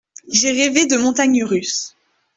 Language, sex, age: French, female, 19-29